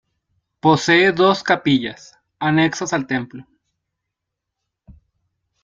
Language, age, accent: Spanish, 19-29, América central